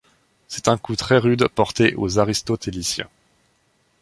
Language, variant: French, Français de métropole